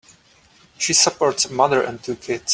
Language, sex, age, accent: English, male, 30-39, United States English